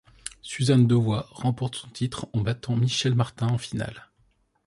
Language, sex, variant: French, male, Français de métropole